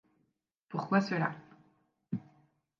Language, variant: French, Français de métropole